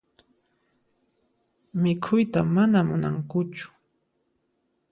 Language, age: Puno Quechua, 19-29